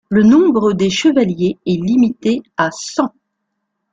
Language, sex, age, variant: French, female, 50-59, Français de métropole